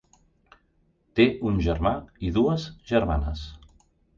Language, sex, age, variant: Catalan, male, 50-59, Central